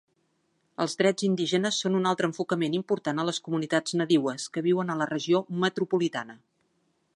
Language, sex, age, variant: Catalan, female, 50-59, Central